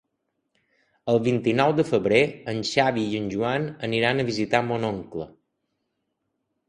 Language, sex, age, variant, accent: Catalan, male, 30-39, Balear, mallorquí